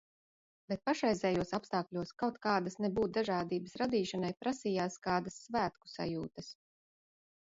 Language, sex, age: Latvian, female, 40-49